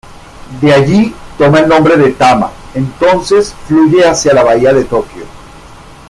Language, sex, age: Spanish, male, 50-59